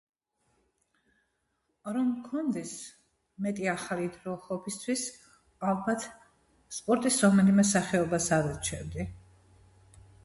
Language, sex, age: Georgian, female, 60-69